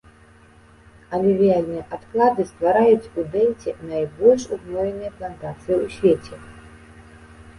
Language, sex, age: Belarusian, female, 19-29